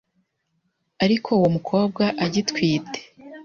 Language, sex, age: Kinyarwanda, female, 19-29